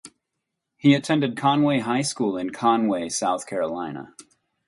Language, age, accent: English, 30-39, United States English